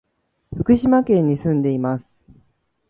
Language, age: Japanese, 19-29